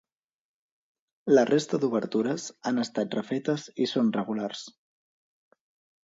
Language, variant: Catalan, Central